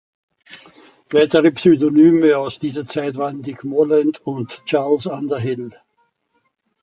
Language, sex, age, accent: German, male, 80-89, Österreichisches Deutsch